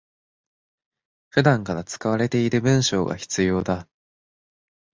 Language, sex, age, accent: Japanese, male, under 19, 標準語